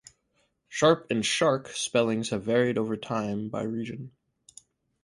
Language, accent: English, United States English